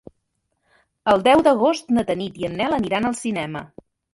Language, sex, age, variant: Catalan, female, 40-49, Central